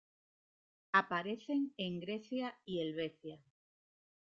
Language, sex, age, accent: Spanish, female, 30-39, España: Norte peninsular (Asturias, Castilla y León, Cantabria, País Vasco, Navarra, Aragón, La Rioja, Guadalajara, Cuenca)